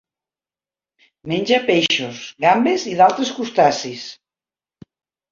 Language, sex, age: Catalan, female, 50-59